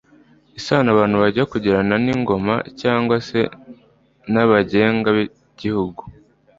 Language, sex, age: Kinyarwanda, male, under 19